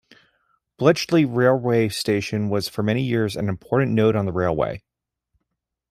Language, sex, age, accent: English, male, 40-49, United States English